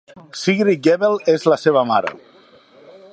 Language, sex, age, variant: Catalan, male, 30-39, Central